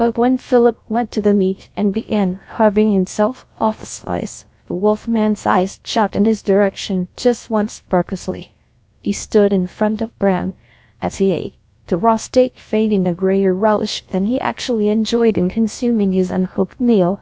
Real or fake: fake